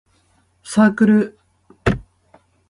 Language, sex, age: Japanese, female, 60-69